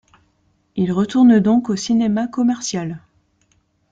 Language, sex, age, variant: French, female, 30-39, Français de métropole